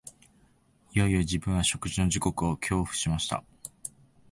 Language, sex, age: Japanese, male, 19-29